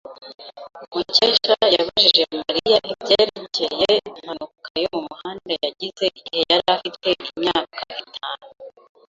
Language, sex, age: Kinyarwanda, female, 19-29